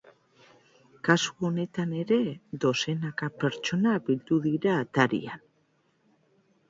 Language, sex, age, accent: Basque, female, 40-49, Mendebalekoa (Araba, Bizkaia, Gipuzkoako mendebaleko herri batzuk)